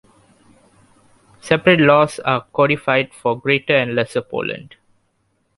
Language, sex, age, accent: English, male, under 19, Malaysian English